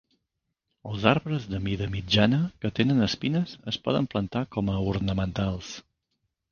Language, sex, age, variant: Catalan, male, 40-49, Central